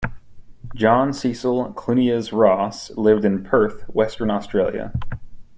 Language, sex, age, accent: English, male, 30-39, United States English